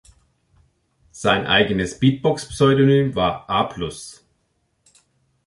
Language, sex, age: German, male, 50-59